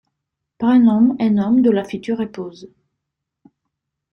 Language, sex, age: French, female, 30-39